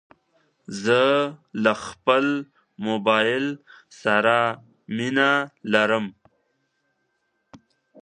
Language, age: Pashto, 19-29